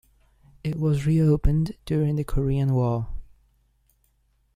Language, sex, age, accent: English, male, under 19, England English